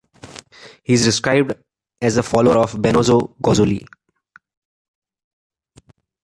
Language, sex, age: English, male, 30-39